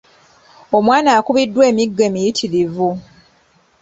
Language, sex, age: Ganda, female, 30-39